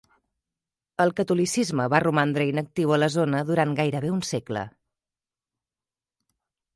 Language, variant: Catalan, Central